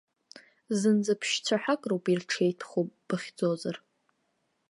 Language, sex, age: Abkhazian, female, 19-29